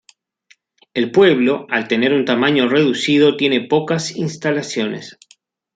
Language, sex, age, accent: Spanish, male, 50-59, Rioplatense: Argentina, Uruguay, este de Bolivia, Paraguay